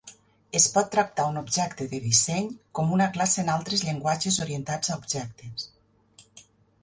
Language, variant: Catalan, Nord-Occidental